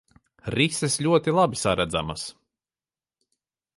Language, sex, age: Latvian, male, 30-39